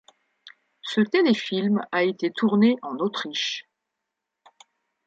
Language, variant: French, Français de métropole